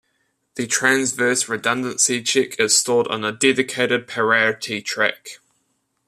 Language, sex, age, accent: English, male, 19-29, New Zealand English